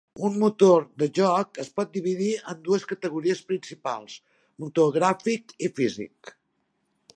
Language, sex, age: Catalan, female, 60-69